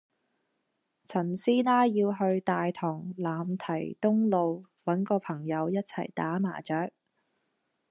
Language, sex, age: Cantonese, female, 30-39